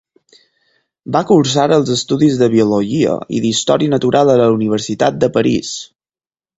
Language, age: Catalan, 19-29